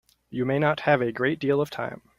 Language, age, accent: English, 19-29, United States English